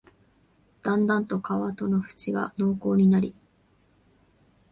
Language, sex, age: Japanese, female, 19-29